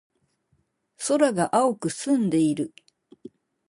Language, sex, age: Japanese, female, 60-69